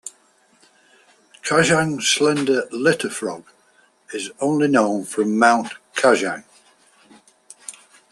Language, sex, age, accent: English, male, 60-69, England English